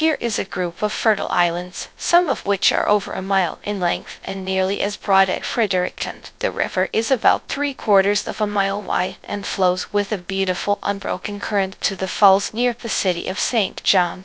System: TTS, GradTTS